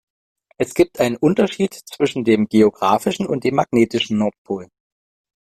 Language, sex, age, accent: German, female, 30-39, Deutschland Deutsch